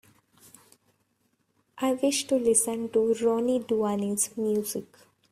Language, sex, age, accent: English, female, 19-29, India and South Asia (India, Pakistan, Sri Lanka)